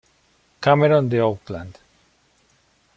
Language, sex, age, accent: Spanish, male, 40-49, México